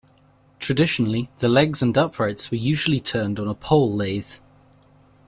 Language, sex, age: English, male, 19-29